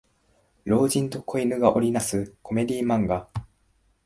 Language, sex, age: Japanese, male, 19-29